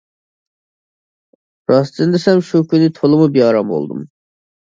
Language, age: Uyghur, 19-29